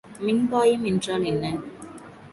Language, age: Tamil, 40-49